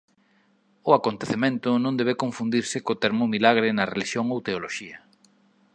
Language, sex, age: Galician, male, 40-49